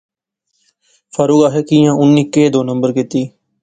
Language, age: Pahari-Potwari, 19-29